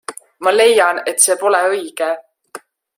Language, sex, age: Estonian, female, 19-29